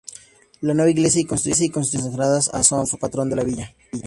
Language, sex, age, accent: Spanish, male, 19-29, México